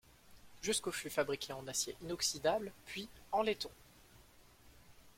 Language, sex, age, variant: French, male, 19-29, Français de métropole